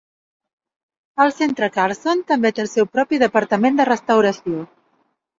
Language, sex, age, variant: Catalan, female, 40-49, Central